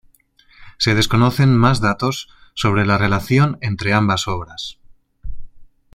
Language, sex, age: Spanish, male, 40-49